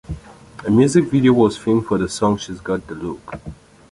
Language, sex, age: English, male, 19-29